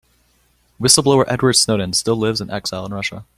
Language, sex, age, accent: English, male, 19-29, United States English